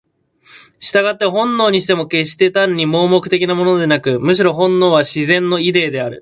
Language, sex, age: Japanese, male, 19-29